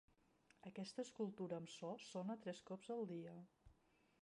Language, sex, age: Catalan, female, 40-49